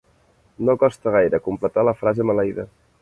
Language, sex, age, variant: Catalan, male, 19-29, Central